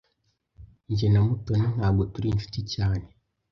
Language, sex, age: Kinyarwanda, male, under 19